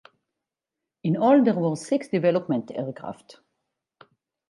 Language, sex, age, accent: English, female, 40-49, Israeli